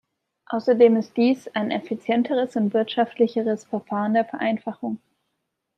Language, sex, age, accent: German, female, 19-29, Deutschland Deutsch